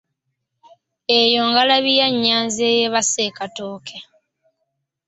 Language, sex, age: Ganda, female, 30-39